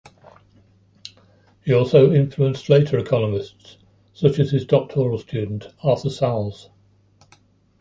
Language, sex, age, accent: English, male, 60-69, England English